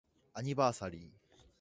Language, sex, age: Japanese, male, under 19